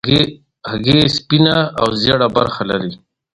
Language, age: Pashto, 30-39